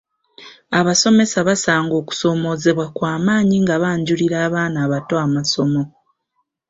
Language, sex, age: Ganda, female, 19-29